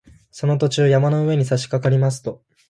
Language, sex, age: Japanese, male, 19-29